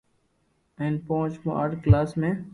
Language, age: Loarki, under 19